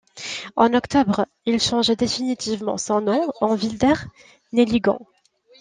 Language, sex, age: French, female, 19-29